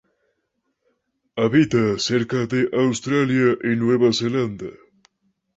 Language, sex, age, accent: Spanish, male, 19-29, Andino-Pacífico: Colombia, Perú, Ecuador, oeste de Bolivia y Venezuela andina